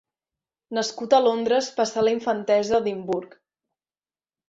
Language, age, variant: Catalan, 19-29, Central